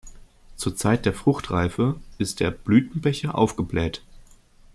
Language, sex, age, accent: German, male, 19-29, Deutschland Deutsch